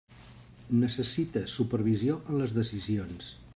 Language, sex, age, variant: Catalan, male, 50-59, Central